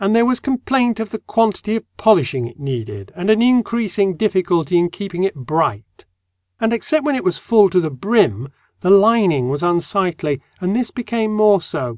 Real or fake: real